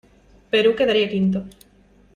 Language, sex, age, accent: Spanish, female, 30-39, España: Sur peninsular (Andalucia, Extremadura, Murcia)